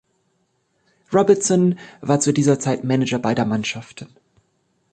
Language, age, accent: German, 30-39, Deutschland Deutsch